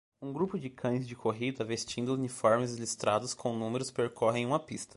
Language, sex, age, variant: Portuguese, male, 19-29, Portuguese (Brasil)